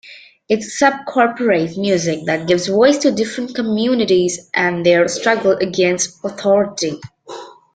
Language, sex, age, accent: English, female, under 19, United States English